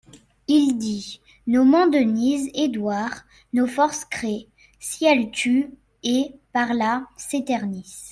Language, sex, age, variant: French, female, under 19, Français de métropole